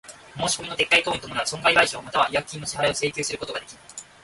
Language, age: Japanese, 19-29